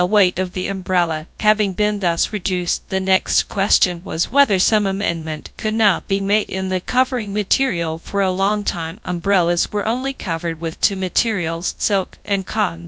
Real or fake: fake